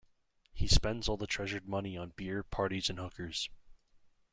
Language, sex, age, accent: English, male, 19-29, United States English